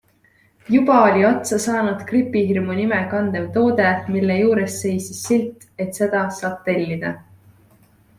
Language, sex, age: Estonian, female, 19-29